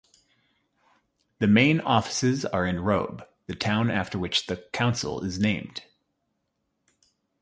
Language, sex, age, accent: English, male, 30-39, United States English